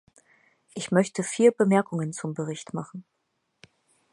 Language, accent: German, Deutschland Deutsch; Hochdeutsch